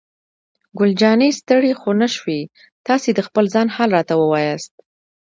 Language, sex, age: Pashto, female, 19-29